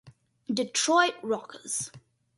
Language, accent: English, United States English; England English; India and South Asia (India, Pakistan, Sri Lanka)